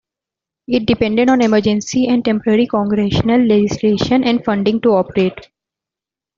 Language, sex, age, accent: English, female, 19-29, India and South Asia (India, Pakistan, Sri Lanka)